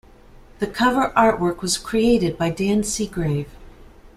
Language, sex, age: English, female, 40-49